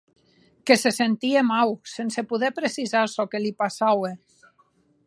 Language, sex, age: Occitan, female, 50-59